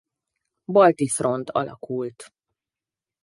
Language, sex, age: Hungarian, female, 40-49